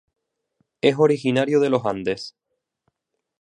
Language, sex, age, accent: Spanish, male, 19-29, España: Islas Canarias